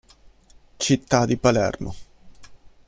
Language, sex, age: Italian, male, 30-39